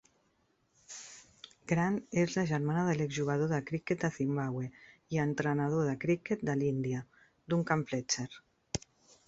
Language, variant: Catalan, Central